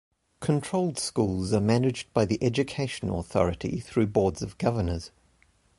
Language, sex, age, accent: English, male, 30-39, New Zealand English